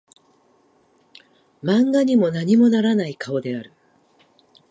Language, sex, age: Japanese, male, under 19